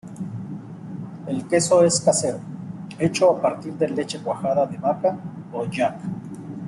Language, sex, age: Spanish, male, 40-49